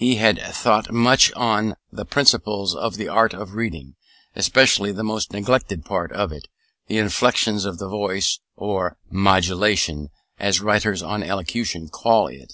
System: none